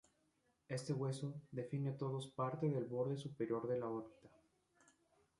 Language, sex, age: Spanish, male, 19-29